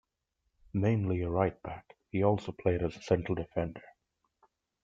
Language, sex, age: English, male, 30-39